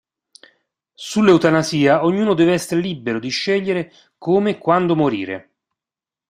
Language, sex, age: Italian, male, 50-59